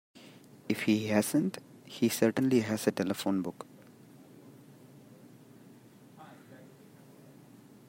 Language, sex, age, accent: English, male, 30-39, India and South Asia (India, Pakistan, Sri Lanka)